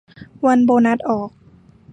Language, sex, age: Thai, female, 19-29